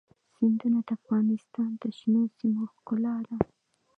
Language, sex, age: Pashto, female, 19-29